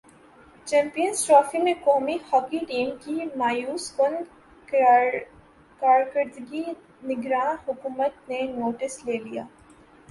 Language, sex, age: Urdu, female, 19-29